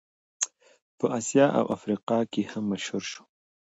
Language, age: Pashto, 19-29